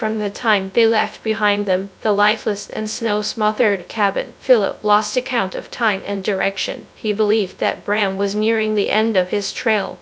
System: TTS, GradTTS